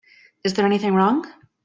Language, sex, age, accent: English, female, 30-39, United States English